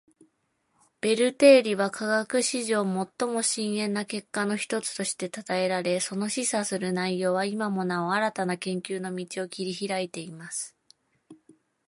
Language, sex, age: Japanese, female, 19-29